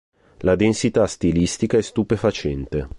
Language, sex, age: Italian, male, 30-39